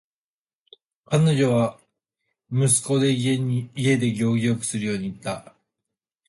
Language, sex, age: Japanese, male, 19-29